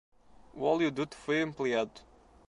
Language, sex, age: Portuguese, male, 19-29